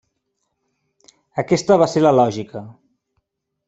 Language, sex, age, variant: Catalan, male, 30-39, Central